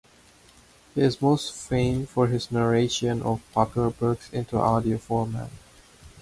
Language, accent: English, Filipino